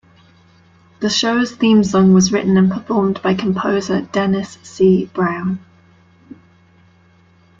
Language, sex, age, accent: English, female, 30-39, England English